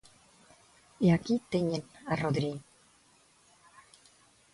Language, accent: Galician, Neofalante